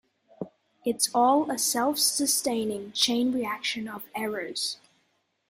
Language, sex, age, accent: English, male, under 19, Australian English